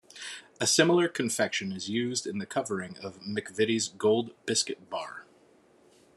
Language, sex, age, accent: English, male, 30-39, United States English